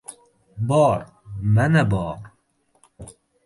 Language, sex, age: Uzbek, male, 19-29